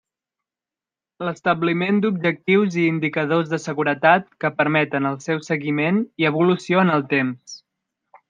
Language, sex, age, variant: Catalan, male, 19-29, Central